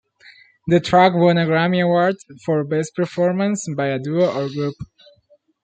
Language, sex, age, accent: English, male, under 19, United States English